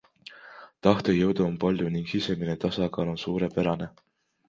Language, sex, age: Estonian, male, 19-29